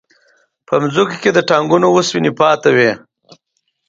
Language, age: Pashto, 40-49